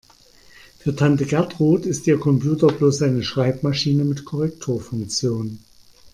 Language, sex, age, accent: German, male, 50-59, Deutschland Deutsch